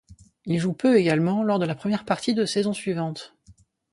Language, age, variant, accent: French, 19-29, Français de métropole, Français de l'est de la France